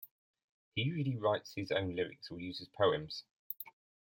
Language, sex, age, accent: English, male, 40-49, England English